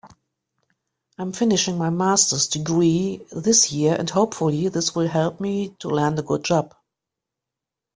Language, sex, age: English, female, 50-59